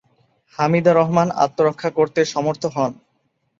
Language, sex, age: Bengali, male, 19-29